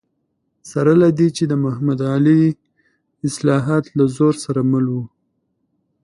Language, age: Pashto, 19-29